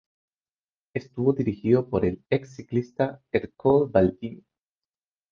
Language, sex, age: Spanish, male, 30-39